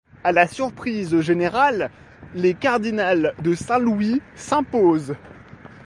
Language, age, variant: French, 19-29, Français de métropole